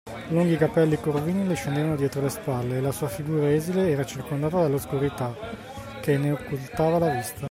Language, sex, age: Italian, male, 40-49